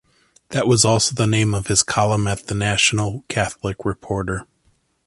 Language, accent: English, United States English